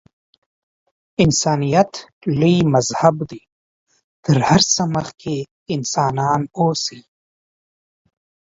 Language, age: Pashto, 19-29